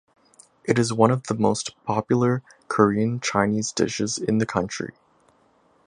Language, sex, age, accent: English, male, 19-29, Canadian English